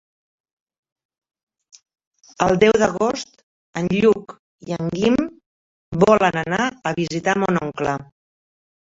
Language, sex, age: Catalan, female, 60-69